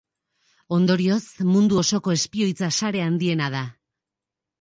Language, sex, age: Basque, female, 30-39